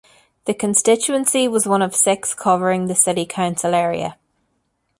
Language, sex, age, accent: English, female, 30-39, Irish English